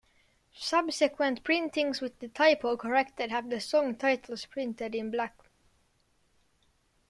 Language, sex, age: English, male, under 19